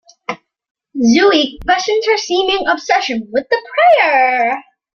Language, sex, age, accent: English, female, under 19, Canadian English